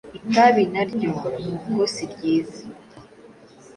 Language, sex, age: Kinyarwanda, female, under 19